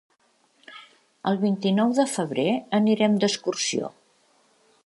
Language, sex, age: Catalan, female, 70-79